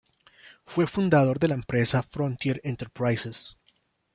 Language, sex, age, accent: Spanish, male, 19-29, Andino-Pacífico: Colombia, Perú, Ecuador, oeste de Bolivia y Venezuela andina